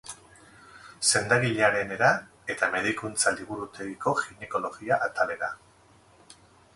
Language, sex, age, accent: Basque, male, 50-59, Erdialdekoa edo Nafarra (Gipuzkoa, Nafarroa)